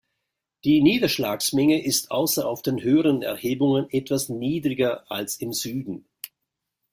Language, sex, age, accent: German, male, 50-59, Schweizerdeutsch